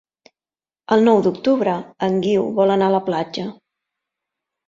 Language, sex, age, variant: Catalan, female, 40-49, Central